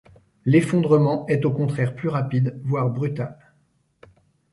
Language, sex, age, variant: French, male, 40-49, Français de métropole